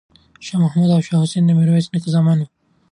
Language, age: Pashto, 19-29